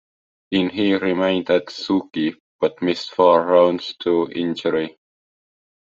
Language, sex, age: English, male, 19-29